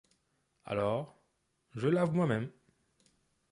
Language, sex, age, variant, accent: French, male, 19-29, Français des départements et régions d'outre-mer, Français de La Réunion